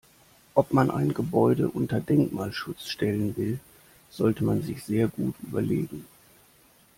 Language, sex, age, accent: German, male, 30-39, Deutschland Deutsch